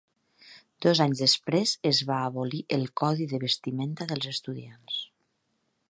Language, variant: Catalan, Nord-Occidental